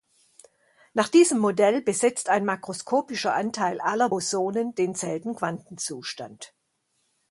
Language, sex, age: German, female, 60-69